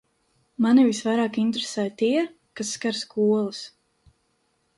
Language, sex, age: Latvian, female, 19-29